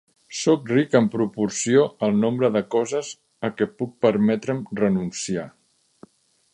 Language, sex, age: Catalan, male, 50-59